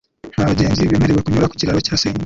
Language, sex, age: Kinyarwanda, male, under 19